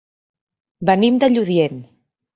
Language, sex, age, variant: Catalan, female, 19-29, Central